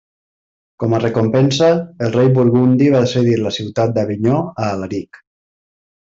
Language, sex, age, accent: Catalan, male, 30-39, valencià